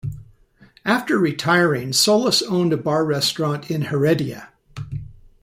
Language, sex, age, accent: English, male, 60-69, United States English